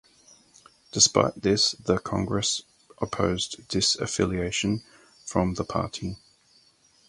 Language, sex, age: English, male, 40-49